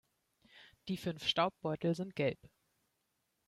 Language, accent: German, Deutschland Deutsch